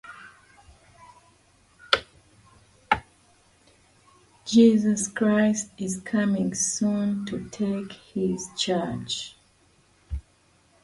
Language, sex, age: English, female, 30-39